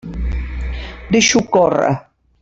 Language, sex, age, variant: Catalan, female, 50-59, Central